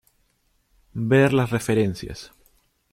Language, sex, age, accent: Spanish, male, 30-39, Andino-Pacífico: Colombia, Perú, Ecuador, oeste de Bolivia y Venezuela andina